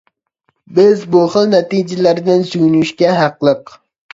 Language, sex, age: Uyghur, male, 19-29